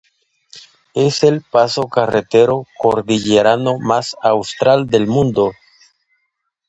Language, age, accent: Spanish, 50-59, América central